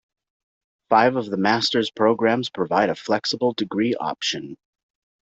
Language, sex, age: English, male, 30-39